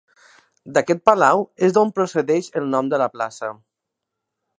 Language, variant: Catalan, Nord-Occidental